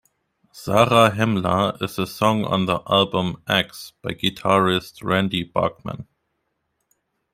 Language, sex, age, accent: English, male, 19-29, United States English